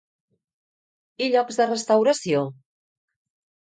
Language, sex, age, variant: Catalan, female, 50-59, Central